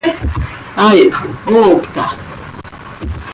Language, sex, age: Seri, female, 40-49